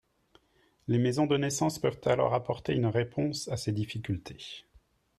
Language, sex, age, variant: French, male, 40-49, Français de métropole